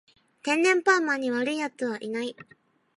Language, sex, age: Japanese, female, 19-29